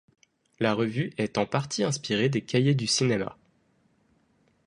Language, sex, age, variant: French, male, 19-29, Français de métropole